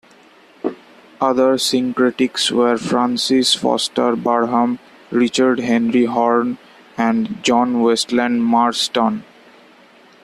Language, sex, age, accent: English, male, 19-29, India and South Asia (India, Pakistan, Sri Lanka)